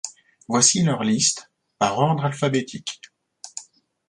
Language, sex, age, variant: French, male, 40-49, Français de métropole